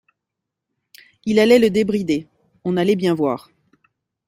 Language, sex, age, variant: French, female, 40-49, Français de métropole